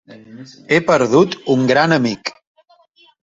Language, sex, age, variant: Catalan, male, 40-49, Central